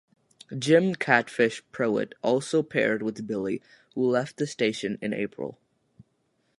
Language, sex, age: English, male, under 19